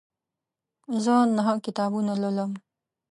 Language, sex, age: Pashto, female, 30-39